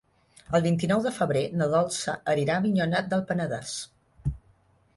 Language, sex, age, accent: Catalan, female, 40-49, balear; central